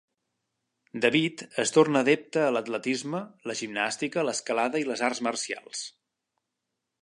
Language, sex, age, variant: Catalan, male, 40-49, Central